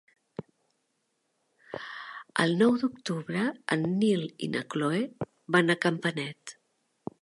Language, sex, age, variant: Catalan, female, 60-69, Central